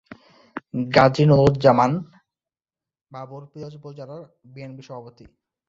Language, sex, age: Bengali, male, 19-29